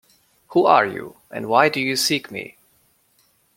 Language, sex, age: English, male, 30-39